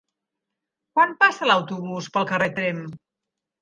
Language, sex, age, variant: Catalan, female, 50-59, Central